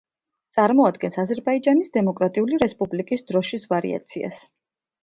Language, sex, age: Georgian, female, 30-39